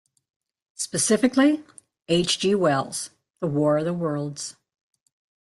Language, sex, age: English, female, 70-79